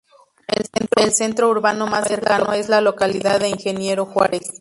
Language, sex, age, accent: Spanish, female, 30-39, México